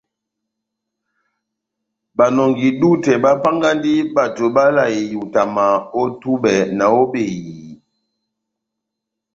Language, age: Batanga, 60-69